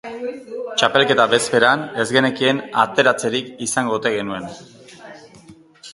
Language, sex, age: Basque, male, 40-49